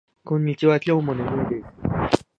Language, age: Japanese, 19-29